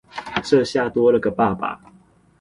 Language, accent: Chinese, 出生地：新北市